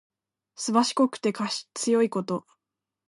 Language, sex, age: Japanese, female, under 19